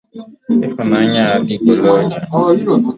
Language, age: Igbo, 19-29